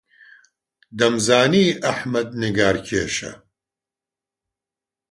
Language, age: Central Kurdish, 60-69